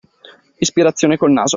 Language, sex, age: Italian, male, 19-29